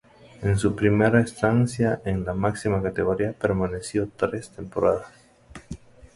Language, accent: Spanish, España: Norte peninsular (Asturias, Castilla y León, Cantabria, País Vasco, Navarra, Aragón, La Rioja, Guadalajara, Cuenca)